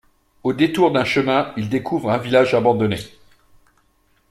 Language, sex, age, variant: French, male, 40-49, Français de métropole